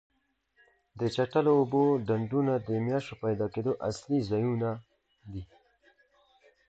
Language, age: Pashto, 19-29